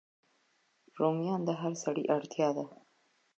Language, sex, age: Pashto, female, 19-29